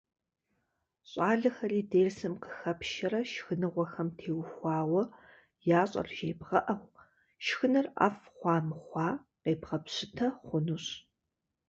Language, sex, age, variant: Kabardian, female, 40-49, Адыгэбзэ (Къэбэрдей, Кирил, Урысей)